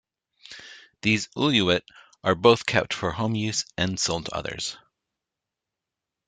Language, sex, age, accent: English, male, 40-49, United States English